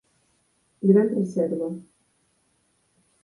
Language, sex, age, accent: Galician, female, 30-39, Normativo (estándar)